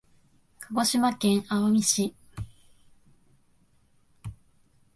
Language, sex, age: Japanese, female, 19-29